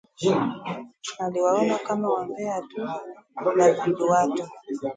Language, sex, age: Swahili, female, 40-49